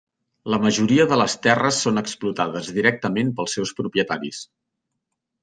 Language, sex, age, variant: Catalan, male, 50-59, Central